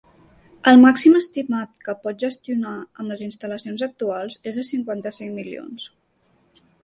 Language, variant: Catalan, Central